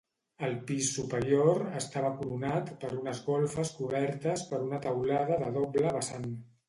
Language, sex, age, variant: Catalan, male, 50-59, Central